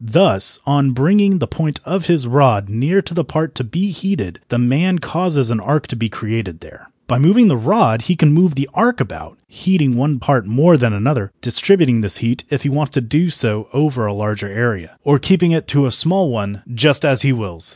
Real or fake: real